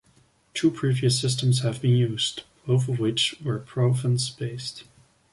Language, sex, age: English, male, 19-29